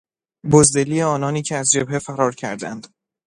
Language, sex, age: Persian, male, 19-29